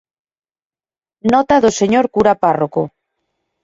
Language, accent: Galician, Normativo (estándar)